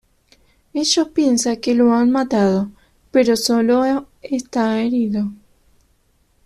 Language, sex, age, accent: Spanish, female, 19-29, Rioplatense: Argentina, Uruguay, este de Bolivia, Paraguay